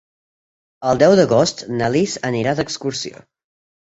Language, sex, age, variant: Catalan, male, under 19, Central